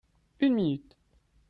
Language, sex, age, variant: French, male, 30-39, Français de métropole